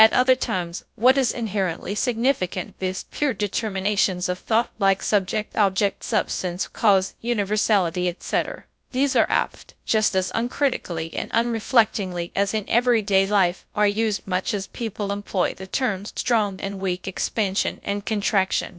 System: TTS, GradTTS